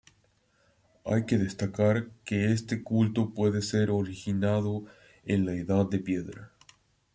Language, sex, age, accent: Spanish, male, under 19, Andino-Pacífico: Colombia, Perú, Ecuador, oeste de Bolivia y Venezuela andina